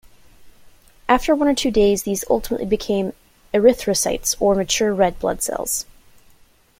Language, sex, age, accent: English, female, 19-29, United States English